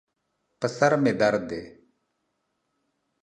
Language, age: Pashto, 50-59